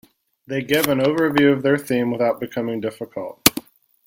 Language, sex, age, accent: English, male, 30-39, United States English